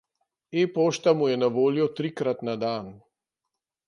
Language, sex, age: Slovenian, male, 60-69